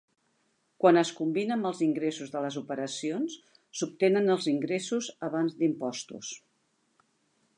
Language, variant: Catalan, Central